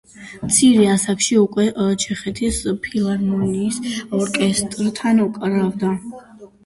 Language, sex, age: Georgian, female, 19-29